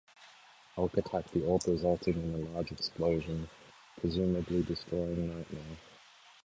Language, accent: English, Australian English